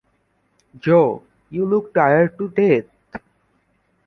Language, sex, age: English, male, 19-29